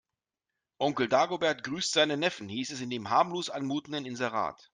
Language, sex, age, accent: German, male, 40-49, Deutschland Deutsch